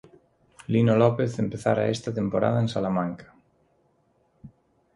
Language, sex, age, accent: Galician, male, 30-39, Normativo (estándar)